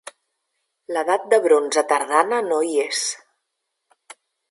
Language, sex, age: Catalan, female, 40-49